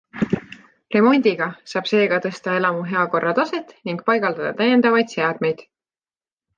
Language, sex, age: Estonian, female, 19-29